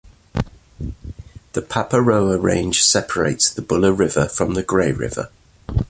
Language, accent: English, England English